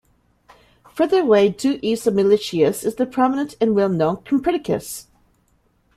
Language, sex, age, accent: English, female, 50-59, United States English